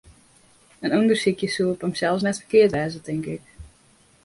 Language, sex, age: Western Frisian, female, 19-29